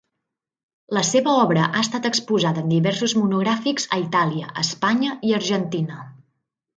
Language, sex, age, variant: Catalan, female, 19-29, Central